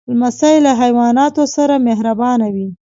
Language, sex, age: Pashto, female, 19-29